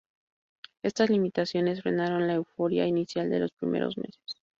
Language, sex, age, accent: Spanish, female, 30-39, México